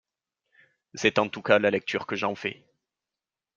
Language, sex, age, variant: French, male, 19-29, Français de métropole